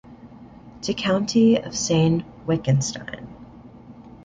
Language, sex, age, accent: English, male, under 19, United States English